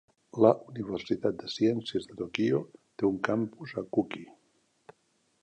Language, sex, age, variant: Catalan, male, 70-79, Central